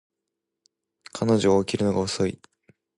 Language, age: Japanese, 19-29